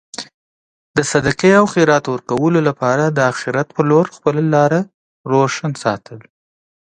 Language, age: Pashto, 19-29